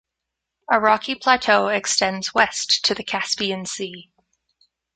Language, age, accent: English, 19-29, United States English